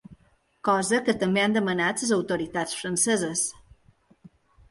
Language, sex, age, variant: Catalan, female, 30-39, Balear